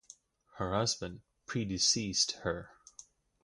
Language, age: English, 19-29